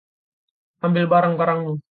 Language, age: Indonesian, 19-29